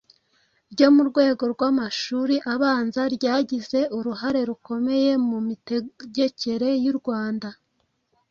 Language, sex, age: Kinyarwanda, female, 30-39